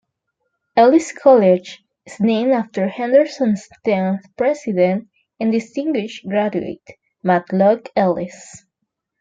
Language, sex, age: English, female, 19-29